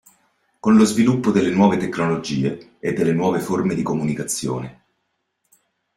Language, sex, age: Italian, male, 40-49